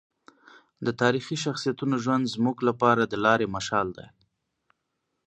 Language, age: Pashto, 19-29